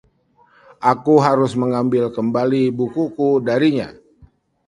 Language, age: Indonesian, 50-59